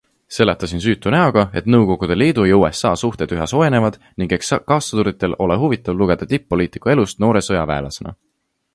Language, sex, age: Estonian, male, 19-29